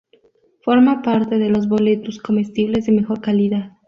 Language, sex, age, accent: Spanish, female, under 19, México